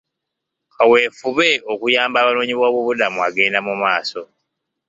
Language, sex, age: Ganda, male, 19-29